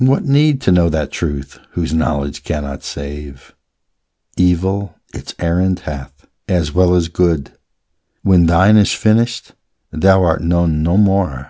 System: none